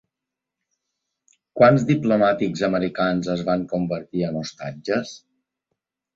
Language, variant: Catalan, Balear